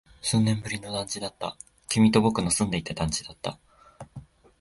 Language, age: Japanese, 19-29